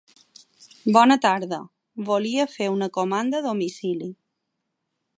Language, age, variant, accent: Catalan, 30-39, Balear, balear; Palma